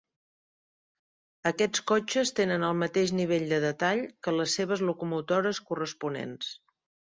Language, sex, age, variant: Catalan, female, 50-59, Central